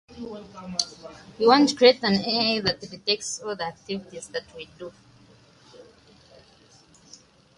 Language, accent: English, United States English